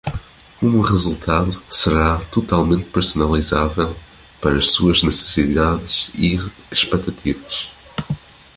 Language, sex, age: Portuguese, male, 19-29